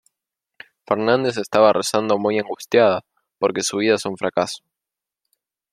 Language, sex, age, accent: Spanish, male, 19-29, Rioplatense: Argentina, Uruguay, este de Bolivia, Paraguay